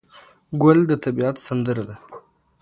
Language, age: Pashto, 19-29